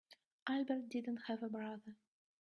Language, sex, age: English, female, 19-29